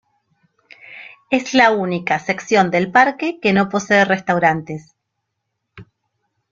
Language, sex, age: Spanish, female, 40-49